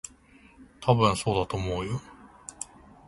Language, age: Japanese, 19-29